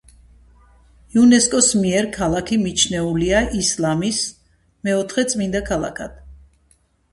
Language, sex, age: Georgian, female, 60-69